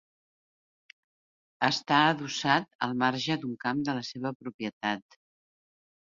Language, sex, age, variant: Catalan, female, 60-69, Central